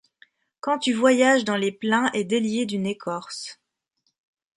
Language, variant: French, Français de métropole